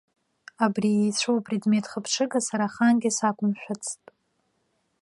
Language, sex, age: Abkhazian, female, 19-29